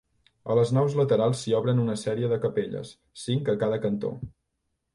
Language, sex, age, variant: Catalan, male, 19-29, Central